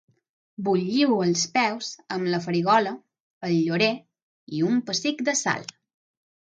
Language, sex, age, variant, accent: Catalan, female, under 19, Balear, balear; mallorquí